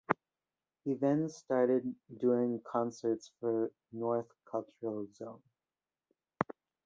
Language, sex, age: English, male, 19-29